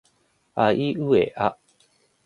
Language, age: Japanese, 40-49